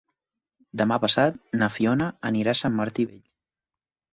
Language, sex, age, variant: Catalan, male, 19-29, Nord-Occidental